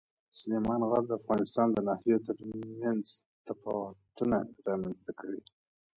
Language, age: Pashto, 30-39